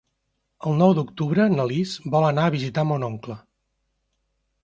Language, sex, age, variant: Catalan, male, 50-59, Central